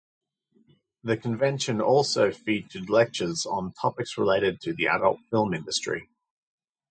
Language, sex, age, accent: English, male, 30-39, Australian English